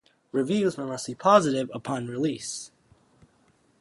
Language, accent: English, United States English